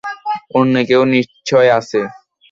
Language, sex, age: Bengali, male, under 19